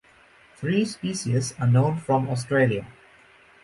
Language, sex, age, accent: English, male, 19-29, German Accent